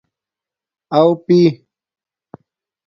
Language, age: Domaaki, 30-39